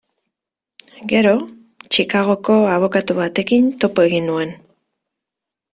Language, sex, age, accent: Basque, female, 19-29, Mendebalekoa (Araba, Bizkaia, Gipuzkoako mendebaleko herri batzuk)